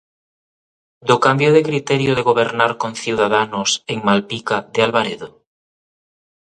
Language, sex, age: Galician, male, 30-39